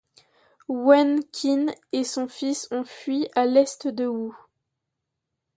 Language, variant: French, Français de métropole